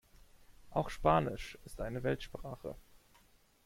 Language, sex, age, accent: German, male, 30-39, Deutschland Deutsch